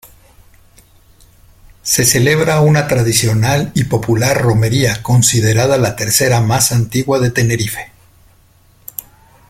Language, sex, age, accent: Spanish, male, 50-59, México